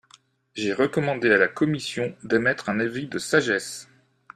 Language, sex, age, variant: French, male, 50-59, Français de métropole